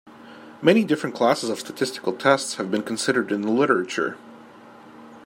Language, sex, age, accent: English, male, 19-29, United States English